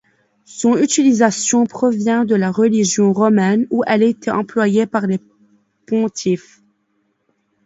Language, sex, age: French, female, under 19